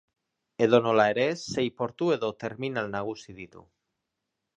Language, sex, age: Basque, male, 30-39